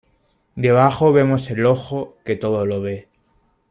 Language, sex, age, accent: Spanish, male, 19-29, España: Norte peninsular (Asturias, Castilla y León, Cantabria, País Vasco, Navarra, Aragón, La Rioja, Guadalajara, Cuenca)